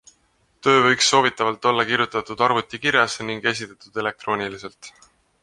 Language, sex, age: Estonian, male, 19-29